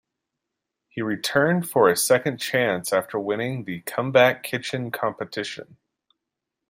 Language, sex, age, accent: English, male, 40-49, United States English